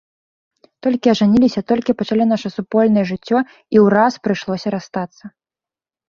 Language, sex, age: Belarusian, female, 19-29